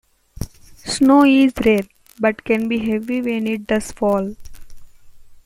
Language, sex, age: English, female, under 19